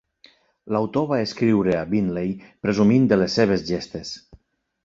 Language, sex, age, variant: Catalan, male, 40-49, Nord-Occidental